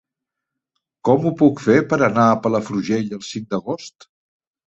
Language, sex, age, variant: Catalan, male, 70-79, Central